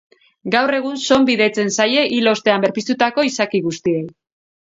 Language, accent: Basque, Mendebalekoa (Araba, Bizkaia, Gipuzkoako mendebaleko herri batzuk)